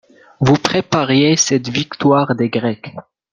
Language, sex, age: French, male, 19-29